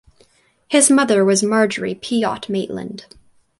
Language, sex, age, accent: English, female, 19-29, Canadian English